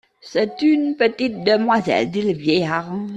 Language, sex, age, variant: French, female, 60-69, Français des départements et régions d'outre-mer